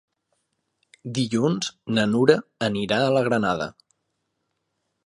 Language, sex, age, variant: Catalan, male, 19-29, Central